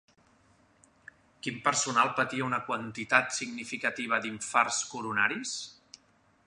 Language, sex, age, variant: Catalan, male, 40-49, Central